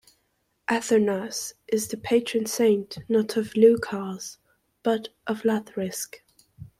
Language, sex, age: English, male, 19-29